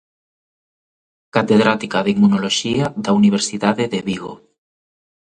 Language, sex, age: Galician, male, 30-39